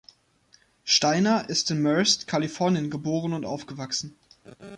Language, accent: German, Deutschland Deutsch